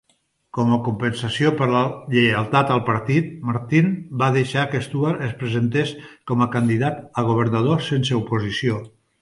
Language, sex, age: Catalan, male, 60-69